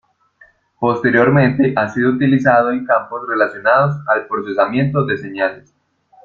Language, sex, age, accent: Spanish, male, 19-29, Andino-Pacífico: Colombia, Perú, Ecuador, oeste de Bolivia y Venezuela andina